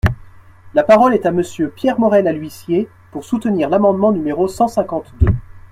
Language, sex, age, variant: French, male, 19-29, Français de métropole